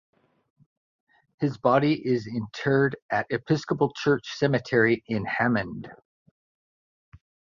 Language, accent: English, United States English